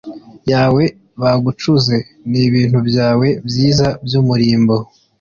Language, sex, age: Kinyarwanda, male, 19-29